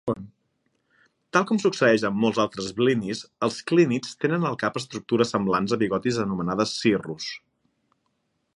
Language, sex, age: Catalan, male, 40-49